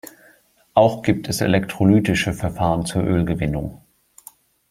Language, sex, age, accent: German, male, 30-39, Deutschland Deutsch